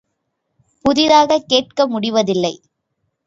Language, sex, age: Tamil, female, 19-29